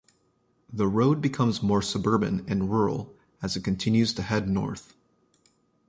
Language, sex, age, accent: English, male, 30-39, Canadian English